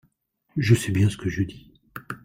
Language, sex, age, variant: French, male, 50-59, Français de métropole